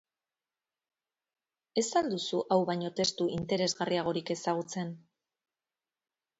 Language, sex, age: Basque, female, 40-49